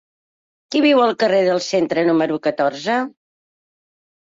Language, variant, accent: Catalan, Central, Empordanès